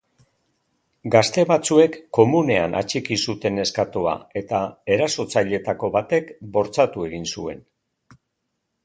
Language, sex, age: Basque, male, 60-69